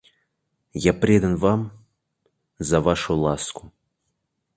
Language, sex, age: Russian, male, 19-29